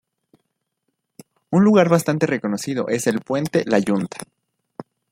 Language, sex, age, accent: Spanish, male, 19-29, México